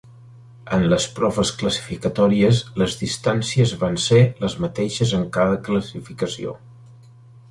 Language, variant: Catalan, Central